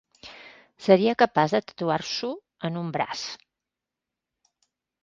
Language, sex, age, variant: Catalan, female, 50-59, Central